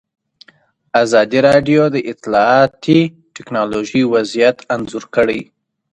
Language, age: Pashto, 19-29